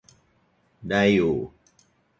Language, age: Thai, 30-39